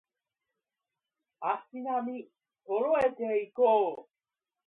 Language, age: Japanese, 30-39